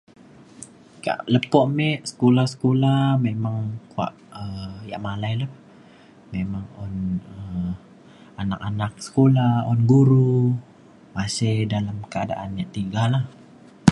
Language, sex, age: Mainstream Kenyah, male, 19-29